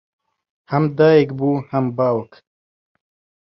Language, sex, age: Central Kurdish, male, 19-29